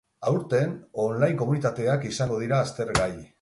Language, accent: Basque, Mendebalekoa (Araba, Bizkaia, Gipuzkoako mendebaleko herri batzuk)